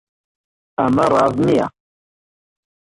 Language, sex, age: Central Kurdish, male, 30-39